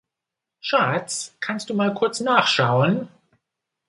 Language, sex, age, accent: German, male, 40-49, Deutschland Deutsch